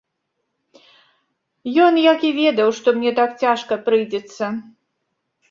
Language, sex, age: Belarusian, female, 60-69